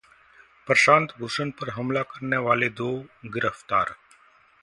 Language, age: Hindi, 40-49